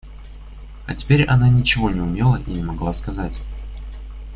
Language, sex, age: Russian, male, under 19